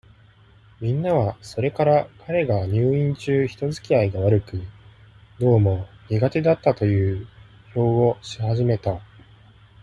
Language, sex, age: Japanese, male, 30-39